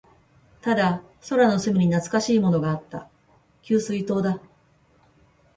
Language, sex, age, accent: Japanese, female, 40-49, 関西弁